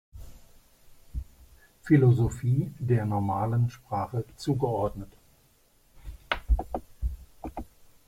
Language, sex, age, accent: German, male, 60-69, Deutschland Deutsch